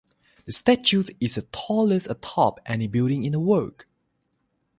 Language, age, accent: English, 19-29, United States English; Malaysian English